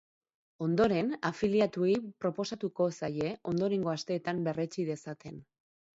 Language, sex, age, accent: Basque, female, 40-49, Mendebalekoa (Araba, Bizkaia, Gipuzkoako mendebaleko herri batzuk)